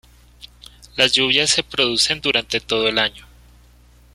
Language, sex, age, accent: Spanish, male, 30-39, Caribe: Cuba, Venezuela, Puerto Rico, República Dominicana, Panamá, Colombia caribeña, México caribeño, Costa del golfo de México